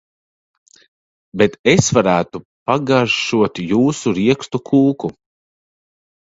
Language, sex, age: Latvian, male, 30-39